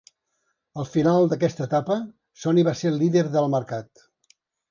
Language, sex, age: Catalan, male, 70-79